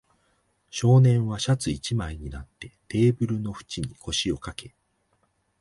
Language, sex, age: Japanese, male, 50-59